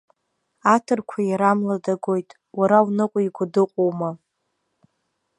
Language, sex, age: Abkhazian, female, under 19